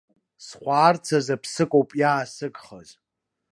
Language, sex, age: Abkhazian, male, 19-29